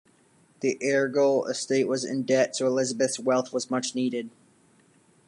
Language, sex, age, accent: English, male, 19-29, United States English